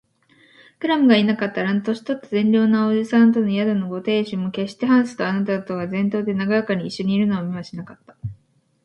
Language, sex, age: Japanese, female, 19-29